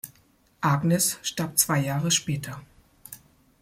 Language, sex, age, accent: German, female, 40-49, Deutschland Deutsch